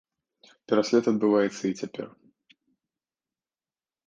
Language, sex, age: Belarusian, male, 19-29